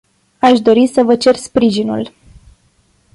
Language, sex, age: Romanian, female, 19-29